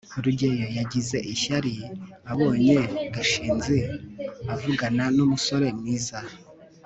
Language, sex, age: Kinyarwanda, male, 19-29